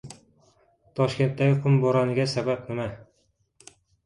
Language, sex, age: Uzbek, male, 30-39